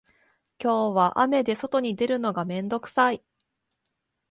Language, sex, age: Japanese, female, 30-39